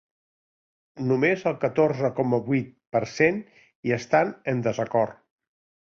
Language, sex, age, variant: Catalan, male, 60-69, Central